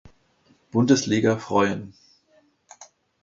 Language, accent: German, Deutschland Deutsch